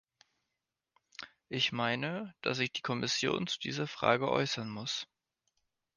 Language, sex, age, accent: German, male, 19-29, Deutschland Deutsch